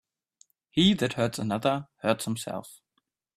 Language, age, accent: English, 19-29, United States English